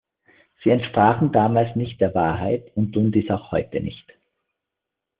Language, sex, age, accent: German, male, 50-59, Österreichisches Deutsch